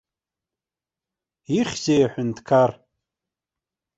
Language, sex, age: Abkhazian, male, 30-39